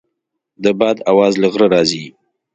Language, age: Pashto, 30-39